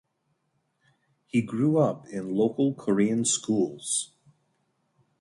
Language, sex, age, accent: English, male, 40-49, United States English